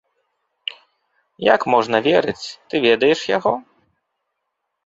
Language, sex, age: Belarusian, male, 30-39